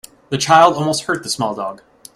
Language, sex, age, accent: English, male, 19-29, United States English